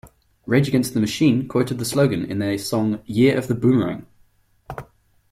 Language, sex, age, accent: English, male, 19-29, England English